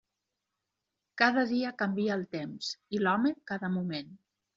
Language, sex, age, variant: Catalan, female, 50-59, Nord-Occidental